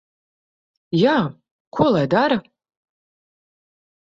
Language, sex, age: Latvian, female, 40-49